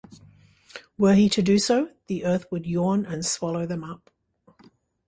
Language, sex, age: English, female, 60-69